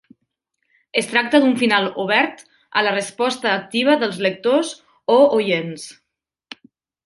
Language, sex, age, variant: Catalan, female, 30-39, Nord-Occidental